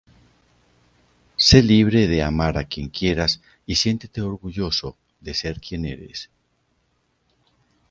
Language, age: Spanish, 50-59